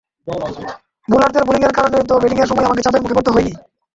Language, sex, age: Bengali, male, 19-29